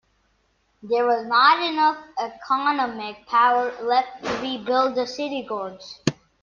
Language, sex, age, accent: English, male, under 19, United States English